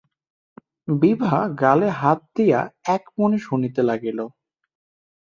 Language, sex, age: Bengali, male, 19-29